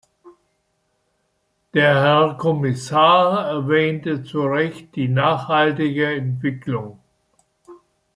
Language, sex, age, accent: German, male, 80-89, Deutschland Deutsch